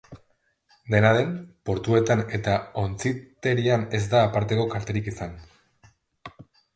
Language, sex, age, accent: Basque, male, 30-39, Mendebalekoa (Araba, Bizkaia, Gipuzkoako mendebaleko herri batzuk)